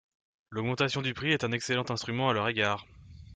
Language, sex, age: French, male, 19-29